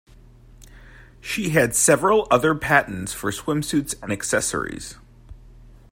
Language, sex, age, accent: English, male, 19-29, United States English